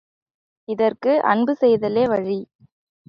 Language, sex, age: Tamil, female, 19-29